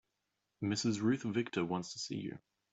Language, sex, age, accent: English, male, 30-39, Australian English